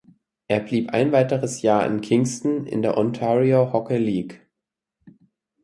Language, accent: German, Deutschland Deutsch